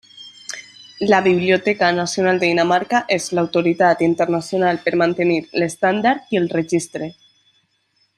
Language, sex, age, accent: Catalan, female, 19-29, valencià